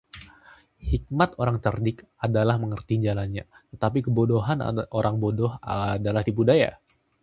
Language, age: Indonesian, 19-29